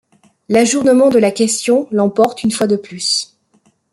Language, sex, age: French, female, 50-59